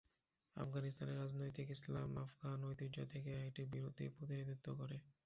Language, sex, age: Bengali, male, 19-29